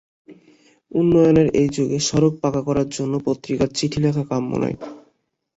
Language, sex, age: Bengali, male, 19-29